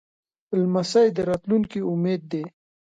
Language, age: Pashto, 19-29